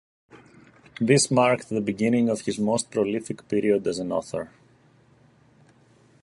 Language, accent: English, United States English